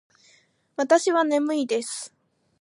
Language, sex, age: Japanese, female, 19-29